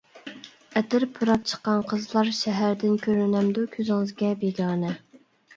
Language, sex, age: Uyghur, female, 19-29